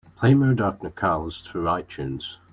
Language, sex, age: English, male, 19-29